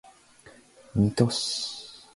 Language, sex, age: Japanese, male, under 19